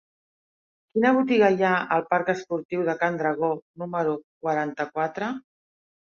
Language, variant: Catalan, Central